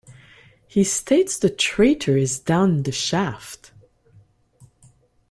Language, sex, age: English, female, 50-59